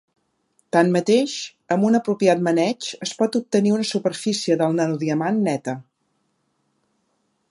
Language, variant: Catalan, Central